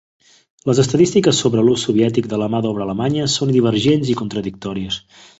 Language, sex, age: Catalan, male, 30-39